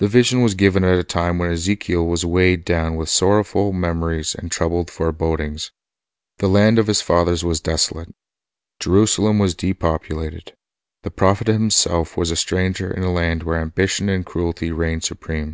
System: none